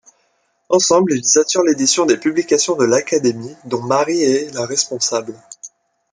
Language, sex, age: French, male, under 19